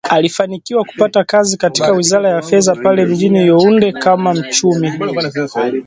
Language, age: Swahili, 19-29